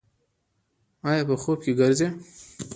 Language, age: Pashto, 19-29